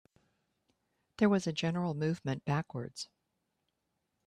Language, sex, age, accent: English, female, 60-69, United States English